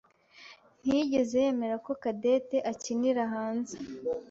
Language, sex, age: Kinyarwanda, female, 19-29